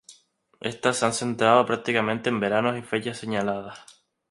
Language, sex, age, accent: Spanish, male, 19-29, España: Islas Canarias